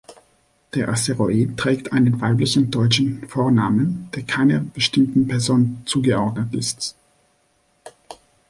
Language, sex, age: German, male, 30-39